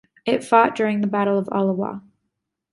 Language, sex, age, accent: English, female, 19-29, United States English